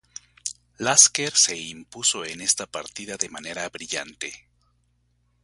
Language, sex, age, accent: Spanish, male, 50-59, México